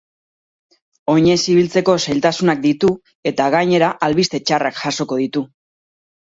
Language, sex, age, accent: Basque, female, 30-39, Mendebalekoa (Araba, Bizkaia, Gipuzkoako mendebaleko herri batzuk)